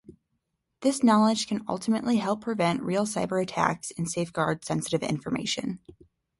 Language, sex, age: English, female, 19-29